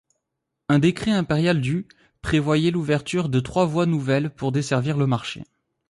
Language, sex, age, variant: French, male, 19-29, Français de métropole